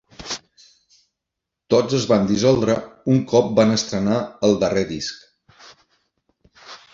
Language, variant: Catalan, Septentrional